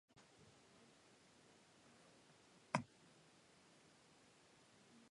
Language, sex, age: Japanese, female, under 19